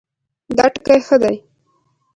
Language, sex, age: Pashto, female, 19-29